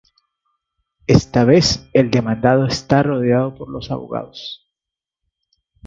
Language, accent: Spanish, Caribe: Cuba, Venezuela, Puerto Rico, República Dominicana, Panamá, Colombia caribeña, México caribeño, Costa del golfo de México